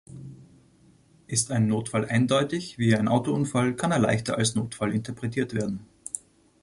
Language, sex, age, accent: German, male, 30-39, Österreichisches Deutsch